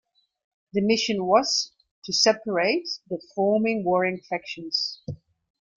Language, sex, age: English, female, 50-59